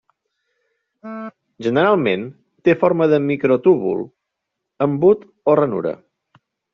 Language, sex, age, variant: Catalan, male, 30-39, Nord-Occidental